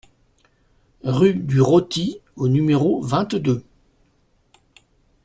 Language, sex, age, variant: French, male, 60-69, Français de métropole